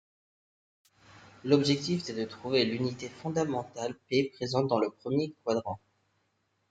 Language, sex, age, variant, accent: French, male, 19-29, Français des départements et régions d'outre-mer, Français de Guadeloupe